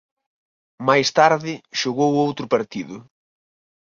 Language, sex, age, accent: Galician, male, 19-29, Normativo (estándar)